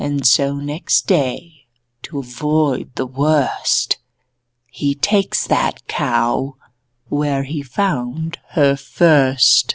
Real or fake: real